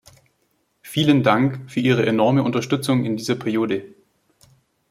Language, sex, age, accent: German, male, 19-29, Deutschland Deutsch